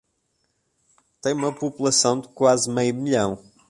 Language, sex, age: Portuguese, male, 19-29